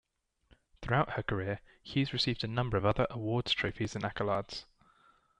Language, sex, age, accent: English, male, 19-29, England English